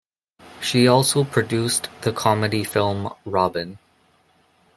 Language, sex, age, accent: English, male, under 19, Canadian English